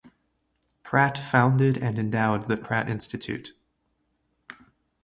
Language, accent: English, United States English